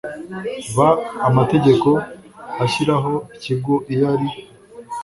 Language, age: Kinyarwanda, 19-29